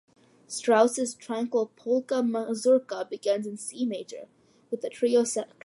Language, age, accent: English, under 19, United States English